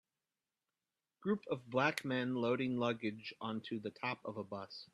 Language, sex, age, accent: English, male, 30-39, United States English